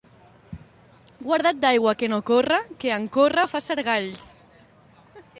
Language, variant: Catalan, Central